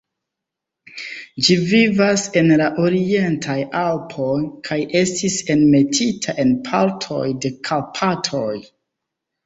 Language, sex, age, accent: Esperanto, male, 30-39, Internacia